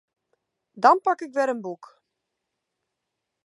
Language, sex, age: Western Frisian, female, under 19